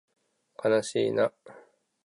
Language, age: Japanese, 30-39